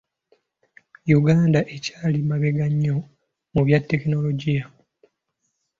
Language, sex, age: Ganda, male, 19-29